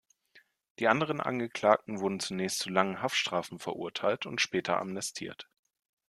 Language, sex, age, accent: German, male, 30-39, Deutschland Deutsch